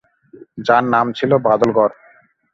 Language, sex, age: Bengali, male, 30-39